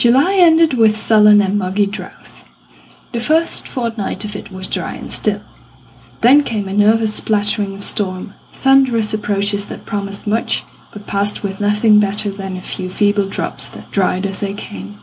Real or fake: real